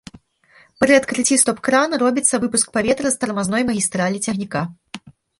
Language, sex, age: Belarusian, female, 70-79